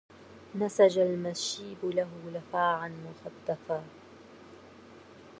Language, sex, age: Arabic, female, 19-29